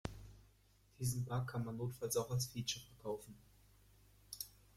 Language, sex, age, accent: German, male, under 19, Deutschland Deutsch